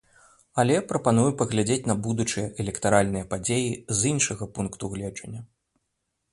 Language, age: Belarusian, 30-39